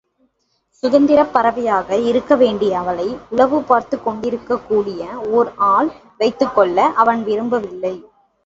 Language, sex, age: Tamil, female, 19-29